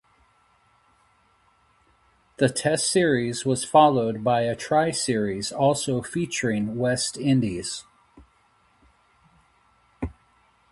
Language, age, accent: English, 40-49, United States English